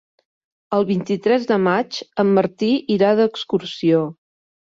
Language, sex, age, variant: Catalan, female, 50-59, Central